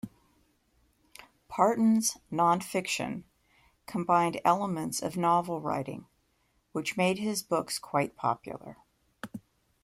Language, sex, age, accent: English, female, 50-59, United States English